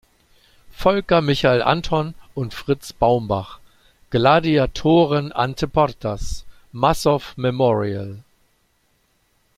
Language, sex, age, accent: German, male, 50-59, Deutschland Deutsch